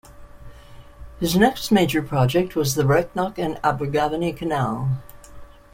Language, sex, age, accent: English, female, 60-69, United States English